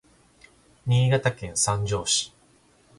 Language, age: Japanese, 30-39